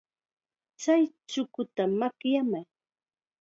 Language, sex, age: Chiquián Ancash Quechua, female, 30-39